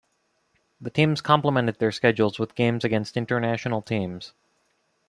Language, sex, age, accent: English, male, 19-29, United States English